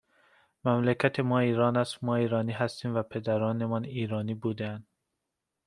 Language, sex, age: Persian, male, 19-29